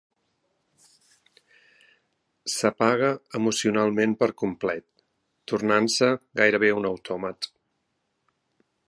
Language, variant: Catalan, Central